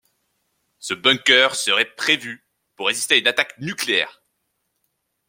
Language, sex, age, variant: French, male, 19-29, Français de métropole